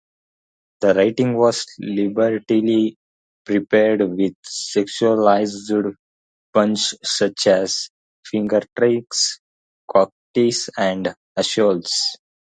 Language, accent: English, India and South Asia (India, Pakistan, Sri Lanka)